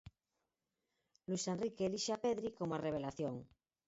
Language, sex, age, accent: Galician, female, 40-49, Central (gheada)